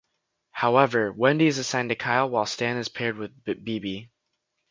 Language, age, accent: English, under 19, United States English